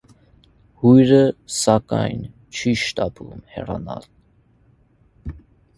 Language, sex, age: Armenian, male, 19-29